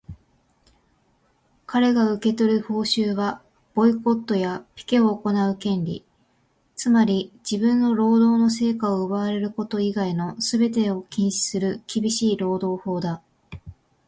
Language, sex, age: Japanese, female, 19-29